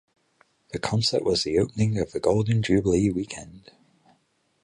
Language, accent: English, British English